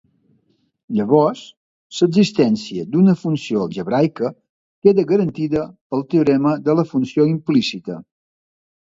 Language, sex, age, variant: Catalan, male, 60-69, Balear